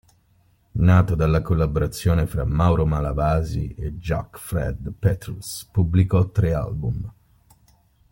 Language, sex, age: Italian, male, 40-49